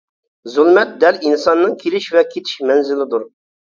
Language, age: Uyghur, 40-49